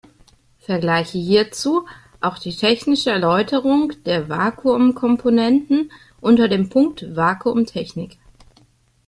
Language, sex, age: German, female, 30-39